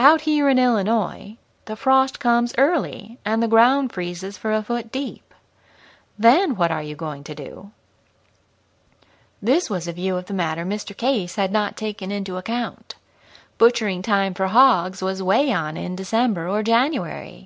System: none